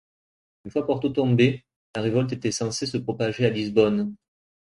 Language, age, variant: French, 30-39, Français de métropole